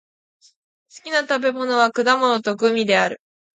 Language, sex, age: Japanese, female, 19-29